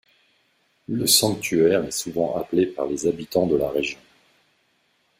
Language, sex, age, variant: French, male, 50-59, Français de métropole